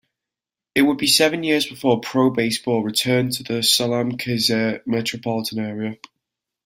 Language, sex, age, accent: English, male, 19-29, England English